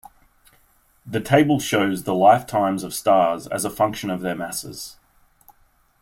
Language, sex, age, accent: English, male, 30-39, Australian English